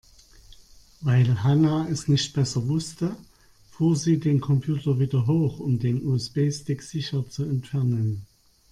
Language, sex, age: German, male, 50-59